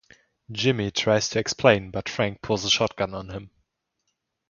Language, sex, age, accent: English, male, under 19, England English